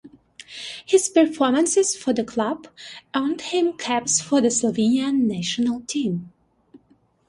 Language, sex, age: English, female, 19-29